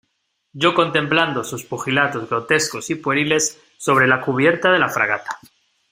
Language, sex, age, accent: Spanish, male, 19-29, España: Norte peninsular (Asturias, Castilla y León, Cantabria, País Vasco, Navarra, Aragón, La Rioja, Guadalajara, Cuenca)